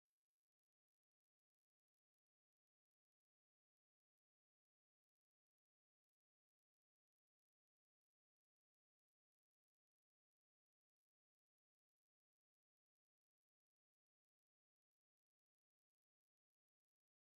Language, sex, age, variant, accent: Catalan, female, 19-29, Central, central